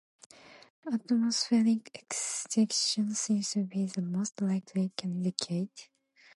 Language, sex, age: English, female, 19-29